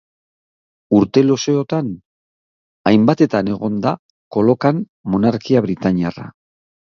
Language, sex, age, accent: Basque, male, 60-69, Mendebalekoa (Araba, Bizkaia, Gipuzkoako mendebaleko herri batzuk)